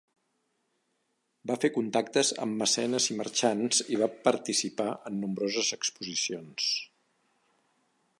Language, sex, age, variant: Catalan, male, 50-59, Central